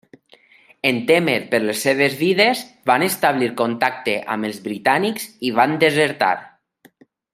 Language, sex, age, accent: Catalan, male, 30-39, valencià